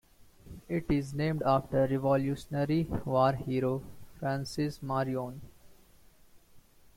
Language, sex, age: English, male, 19-29